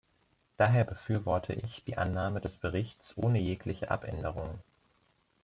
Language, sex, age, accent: German, male, 19-29, Deutschland Deutsch